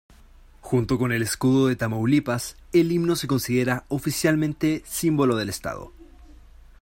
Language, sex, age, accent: Spanish, male, 19-29, Chileno: Chile, Cuyo